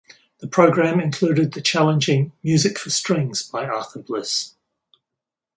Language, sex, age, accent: English, male, 60-69, Australian English